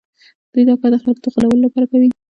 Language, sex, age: Pashto, female, under 19